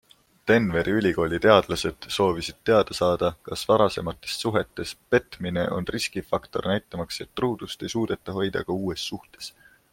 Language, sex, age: Estonian, male, 19-29